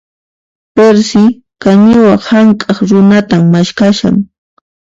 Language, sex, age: Puno Quechua, female, 19-29